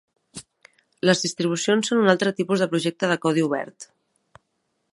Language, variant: Catalan, Central